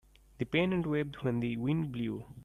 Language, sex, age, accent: English, male, 19-29, India and South Asia (India, Pakistan, Sri Lanka)